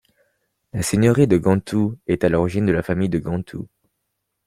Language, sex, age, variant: French, male, 19-29, Français de métropole